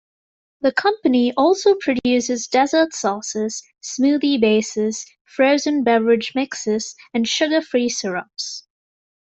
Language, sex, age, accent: English, female, 19-29, England English